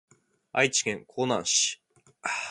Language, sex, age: Japanese, male, 30-39